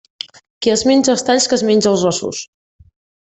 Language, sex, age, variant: Catalan, female, 19-29, Septentrional